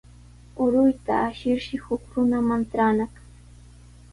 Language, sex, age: Sihuas Ancash Quechua, female, 30-39